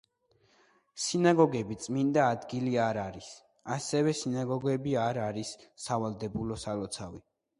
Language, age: Georgian, under 19